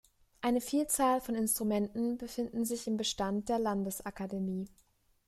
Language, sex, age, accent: German, female, 19-29, Deutschland Deutsch